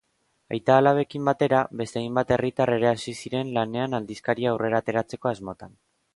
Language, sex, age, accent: Basque, male, 19-29, Erdialdekoa edo Nafarra (Gipuzkoa, Nafarroa)